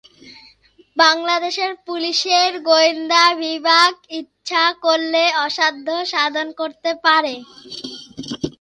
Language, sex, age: Bengali, male, under 19